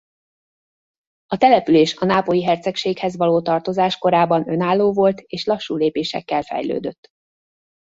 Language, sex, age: Hungarian, female, 40-49